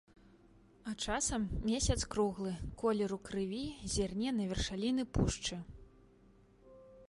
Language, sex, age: Belarusian, female, 19-29